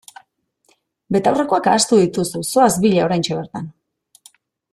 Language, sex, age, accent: Basque, female, 40-49, Mendebalekoa (Araba, Bizkaia, Gipuzkoako mendebaleko herri batzuk)